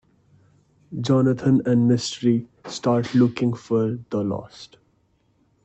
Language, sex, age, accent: English, male, 19-29, India and South Asia (India, Pakistan, Sri Lanka)